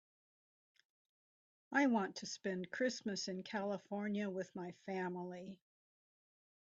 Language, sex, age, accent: English, female, 70-79, United States English